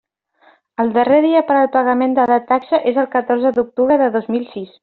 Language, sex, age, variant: Catalan, female, 19-29, Central